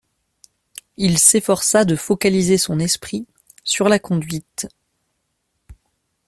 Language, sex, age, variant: French, male, 19-29, Français de métropole